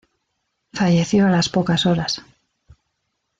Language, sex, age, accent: Spanish, female, 40-49, España: Norte peninsular (Asturias, Castilla y León, Cantabria, País Vasco, Navarra, Aragón, La Rioja, Guadalajara, Cuenca)